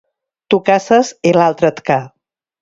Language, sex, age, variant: Catalan, female, 50-59, Septentrional